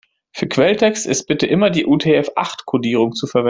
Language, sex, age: German, male, 30-39